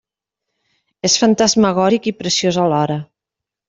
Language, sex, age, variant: Catalan, female, 40-49, Nord-Occidental